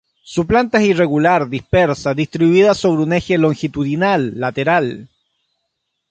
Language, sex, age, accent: Spanish, male, 40-49, Chileno: Chile, Cuyo